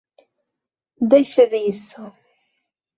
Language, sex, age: Portuguese, female, 19-29